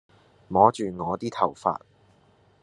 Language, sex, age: Cantonese, male, under 19